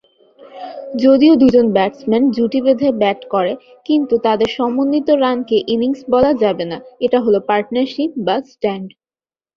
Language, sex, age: Bengali, female, 19-29